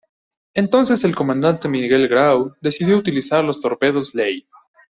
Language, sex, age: Spanish, male, 19-29